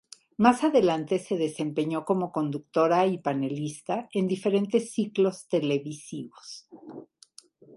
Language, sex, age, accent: Spanish, female, 60-69, México